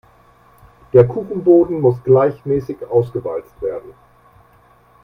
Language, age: German, 60-69